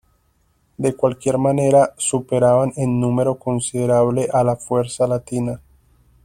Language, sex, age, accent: Spanish, male, 19-29, Caribe: Cuba, Venezuela, Puerto Rico, República Dominicana, Panamá, Colombia caribeña, México caribeño, Costa del golfo de México